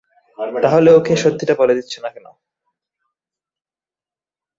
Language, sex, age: Bengali, male, 19-29